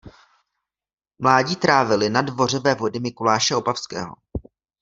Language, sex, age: Czech, male, 19-29